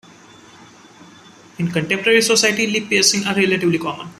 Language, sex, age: English, male, 19-29